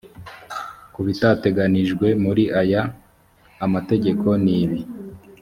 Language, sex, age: Kinyarwanda, male, 19-29